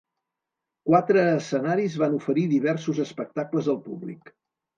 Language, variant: Catalan, Central